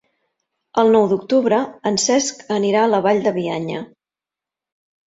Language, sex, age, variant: Catalan, female, 40-49, Central